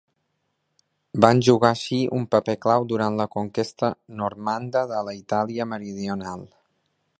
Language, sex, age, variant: Catalan, male, 30-39, Balear